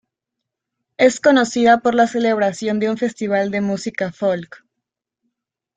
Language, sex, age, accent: Spanish, female, 19-29, México